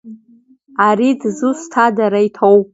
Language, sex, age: Abkhazian, female, 30-39